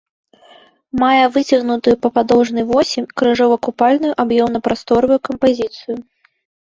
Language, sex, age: Belarusian, female, 19-29